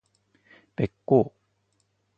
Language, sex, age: Japanese, male, 30-39